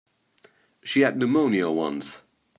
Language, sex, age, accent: English, male, 30-39, England English